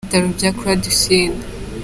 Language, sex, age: Kinyarwanda, female, under 19